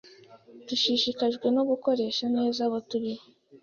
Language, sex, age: Kinyarwanda, female, 19-29